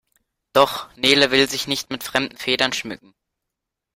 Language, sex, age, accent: German, male, 19-29, Deutschland Deutsch